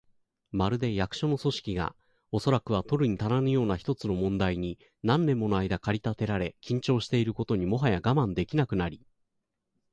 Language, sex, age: Japanese, male, 40-49